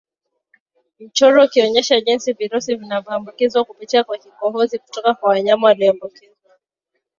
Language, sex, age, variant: Swahili, female, 19-29, Kiswahili cha Bara ya Kenya